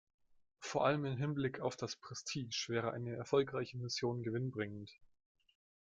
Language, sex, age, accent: German, male, 19-29, Deutschland Deutsch